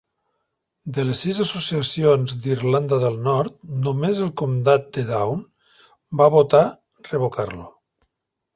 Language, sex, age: Catalan, male, 60-69